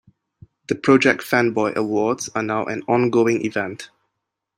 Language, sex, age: English, male, 30-39